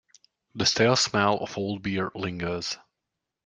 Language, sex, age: English, male, 30-39